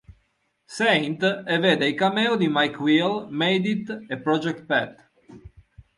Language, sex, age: Italian, male, 40-49